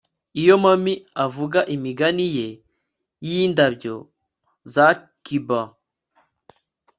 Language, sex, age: Kinyarwanda, male, 19-29